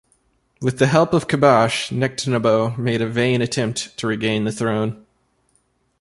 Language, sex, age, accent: English, male, 19-29, United States English